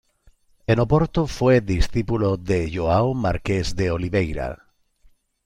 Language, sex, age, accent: Spanish, male, 50-59, España: Centro-Sur peninsular (Madrid, Toledo, Castilla-La Mancha)